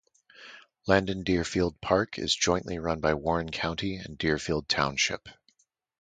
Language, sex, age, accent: English, male, 30-39, United States English